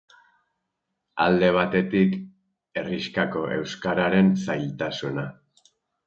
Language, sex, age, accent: Basque, male, 50-59, Erdialdekoa edo Nafarra (Gipuzkoa, Nafarroa)